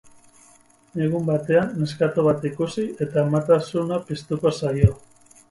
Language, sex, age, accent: Basque, male, 30-39, Mendebalekoa (Araba, Bizkaia, Gipuzkoako mendebaleko herri batzuk)